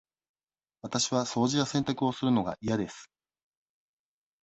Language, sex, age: Japanese, male, 40-49